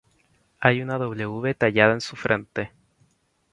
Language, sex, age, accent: Spanish, female, 19-29, Chileno: Chile, Cuyo